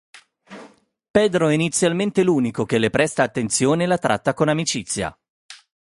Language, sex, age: Italian, male, 30-39